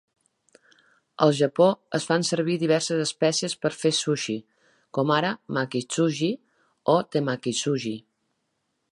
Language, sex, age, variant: Catalan, female, 40-49, Central